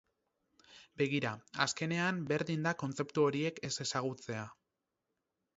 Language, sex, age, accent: Basque, male, 30-39, Mendebalekoa (Araba, Bizkaia, Gipuzkoako mendebaleko herri batzuk)